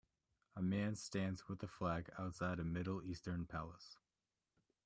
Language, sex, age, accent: English, male, 19-29, United States English